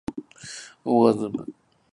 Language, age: Japanese, 19-29